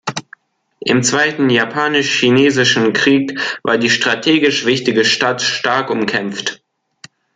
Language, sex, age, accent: German, male, under 19, Deutschland Deutsch